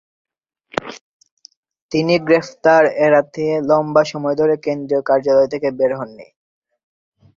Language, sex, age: Bengali, male, 19-29